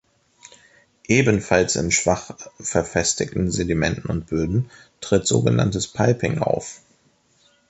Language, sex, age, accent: German, male, 19-29, Deutschland Deutsch